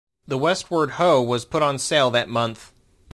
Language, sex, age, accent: English, male, 30-39, United States English